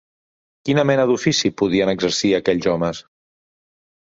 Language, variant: Catalan, Central